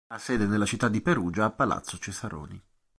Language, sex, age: Italian, male, 30-39